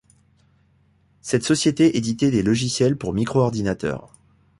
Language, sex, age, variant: French, male, 40-49, Français de métropole